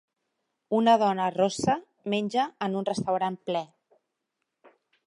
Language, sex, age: Catalan, female, 40-49